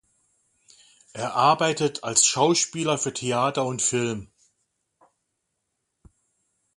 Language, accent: German, Deutschland Deutsch